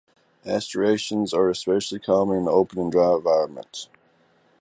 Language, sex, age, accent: English, male, 30-39, United States English